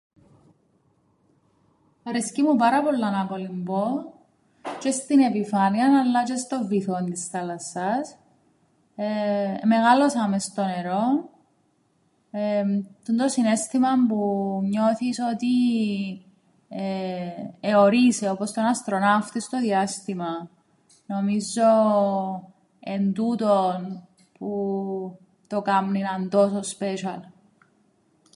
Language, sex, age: Greek, female, 30-39